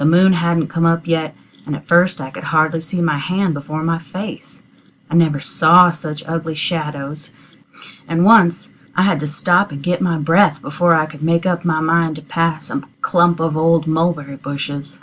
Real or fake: real